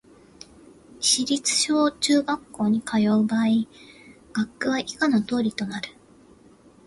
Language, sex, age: Japanese, female, 30-39